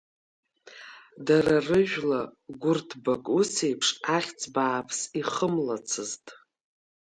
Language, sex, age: Abkhazian, female, 50-59